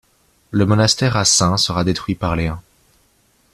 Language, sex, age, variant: French, male, 19-29, Français de métropole